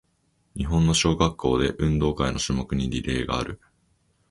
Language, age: Japanese, 19-29